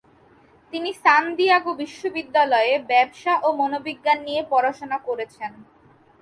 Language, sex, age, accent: Bengali, female, 19-29, শুদ্ধ বাংলা